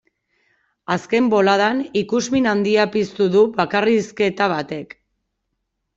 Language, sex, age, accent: Basque, female, 30-39, Erdialdekoa edo Nafarra (Gipuzkoa, Nafarroa)